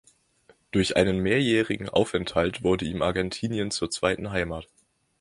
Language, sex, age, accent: German, male, 19-29, Deutschland Deutsch